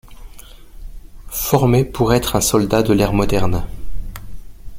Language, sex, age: French, male, 50-59